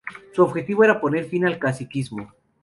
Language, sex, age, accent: Spanish, male, 19-29, México